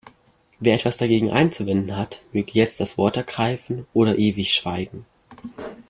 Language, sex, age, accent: German, male, under 19, Deutschland Deutsch